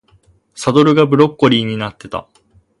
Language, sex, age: Japanese, male, under 19